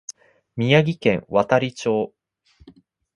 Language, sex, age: Japanese, male, under 19